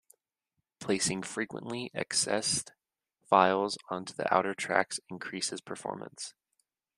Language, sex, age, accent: English, male, 19-29, United States English